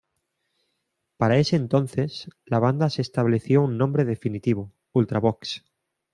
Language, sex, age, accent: Spanish, male, 30-39, España: Centro-Sur peninsular (Madrid, Toledo, Castilla-La Mancha)